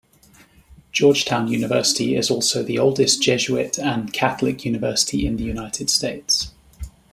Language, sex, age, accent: English, male, 30-39, England English